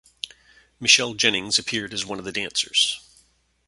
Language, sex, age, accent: English, male, 50-59, Canadian English